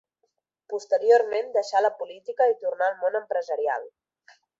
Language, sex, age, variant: Catalan, female, 30-39, Central